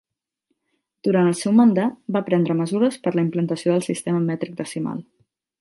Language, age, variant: Catalan, 19-29, Central